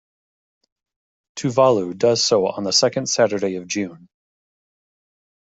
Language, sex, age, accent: English, male, 30-39, United States English